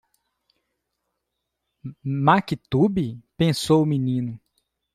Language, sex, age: Portuguese, male, 40-49